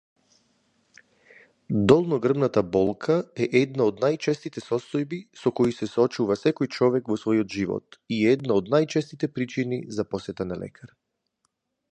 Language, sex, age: English, male, 40-49